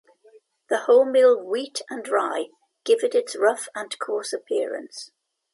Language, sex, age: English, female, 70-79